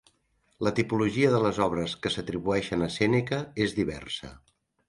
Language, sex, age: Catalan, male, 60-69